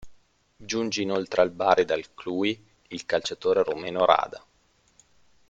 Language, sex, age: Italian, male, 30-39